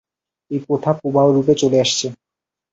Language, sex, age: Bengali, male, 19-29